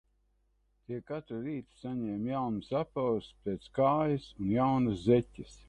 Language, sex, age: Latvian, male, 60-69